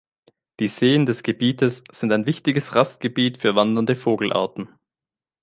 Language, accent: German, Deutschland Deutsch